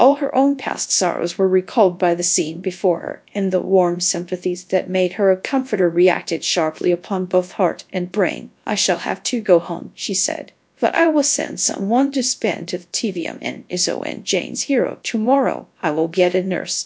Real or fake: fake